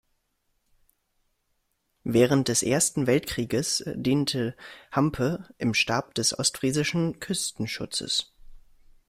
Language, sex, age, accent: German, male, 19-29, Deutschland Deutsch